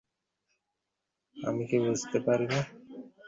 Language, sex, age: Bengali, male, 19-29